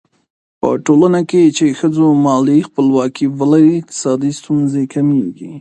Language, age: Pashto, 19-29